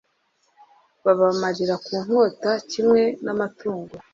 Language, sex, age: Kinyarwanda, female, 19-29